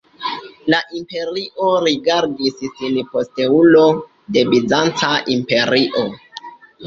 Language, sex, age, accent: Esperanto, male, 19-29, Internacia